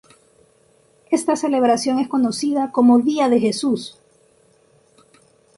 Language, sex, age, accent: Spanish, female, 19-29, América central